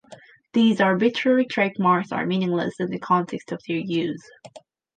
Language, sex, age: English, female, 19-29